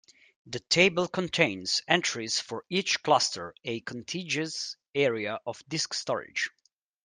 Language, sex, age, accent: English, male, 30-39, United States English